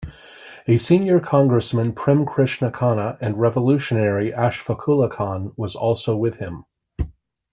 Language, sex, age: English, male, 40-49